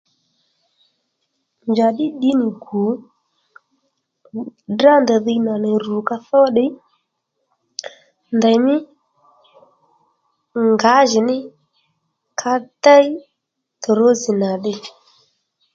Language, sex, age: Lendu, female, 30-39